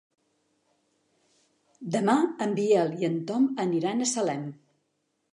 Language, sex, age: Catalan, female, 60-69